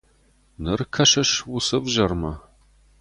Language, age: Ossetic, 30-39